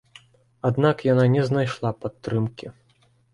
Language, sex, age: Belarusian, male, 30-39